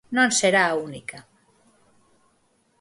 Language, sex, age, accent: Galician, female, 50-59, Normativo (estándar)